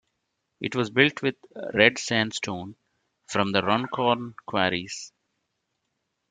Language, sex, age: English, male, 40-49